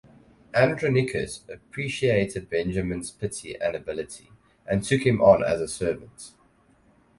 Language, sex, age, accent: English, male, 19-29, Southern African (South Africa, Zimbabwe, Namibia)